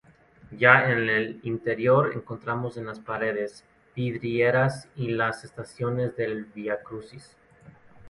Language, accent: Spanish, México